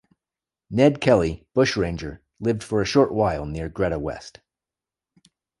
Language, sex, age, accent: English, male, 30-39, United States English